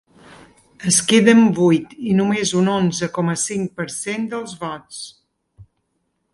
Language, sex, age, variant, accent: Catalan, female, 50-59, Balear, menorquí